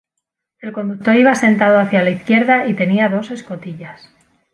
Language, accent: Spanish, España: Centro-Sur peninsular (Madrid, Toledo, Castilla-La Mancha)